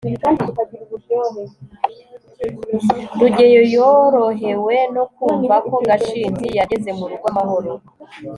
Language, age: Kinyarwanda, 19-29